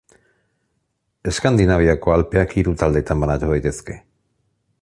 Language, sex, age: Basque, male, 50-59